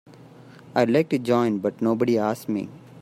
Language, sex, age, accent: English, male, 30-39, India and South Asia (India, Pakistan, Sri Lanka)